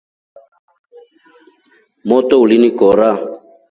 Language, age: Rombo, 30-39